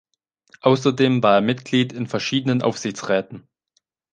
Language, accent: German, Deutschland Deutsch